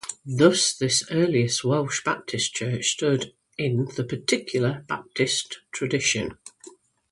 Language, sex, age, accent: English, female, 50-59, England English